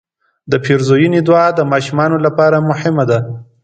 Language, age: Pashto, 19-29